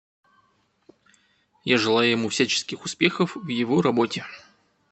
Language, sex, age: Russian, male, 30-39